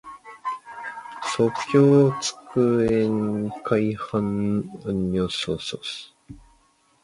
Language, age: Chinese, 19-29